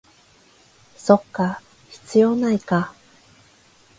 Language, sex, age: Japanese, female, 30-39